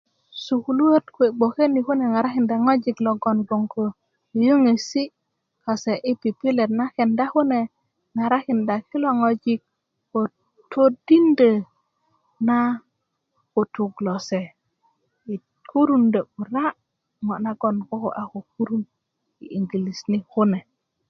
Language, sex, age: Kuku, female, 30-39